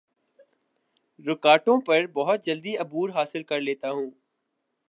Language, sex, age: Urdu, male, 19-29